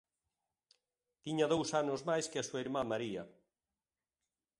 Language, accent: Galician, Oriental (común en zona oriental)